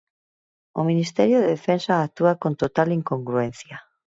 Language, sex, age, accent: Galician, female, 40-49, Normativo (estándar)